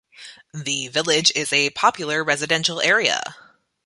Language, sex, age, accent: English, female, 30-39, Canadian English